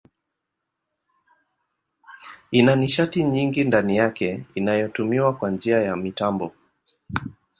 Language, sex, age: Swahili, male, 30-39